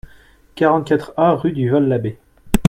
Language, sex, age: French, male, 30-39